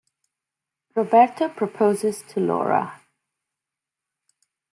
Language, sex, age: English, female, 40-49